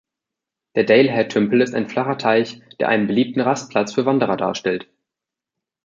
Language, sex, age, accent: German, male, 19-29, Deutschland Deutsch